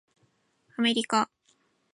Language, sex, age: Japanese, female, 19-29